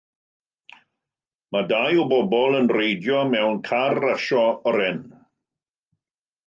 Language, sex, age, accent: Welsh, male, 50-59, Y Deyrnas Unedig Cymraeg